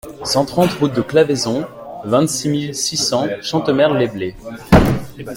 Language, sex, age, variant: French, male, 19-29, Français de métropole